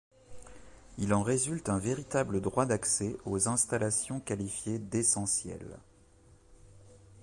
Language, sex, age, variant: French, male, 40-49, Français de métropole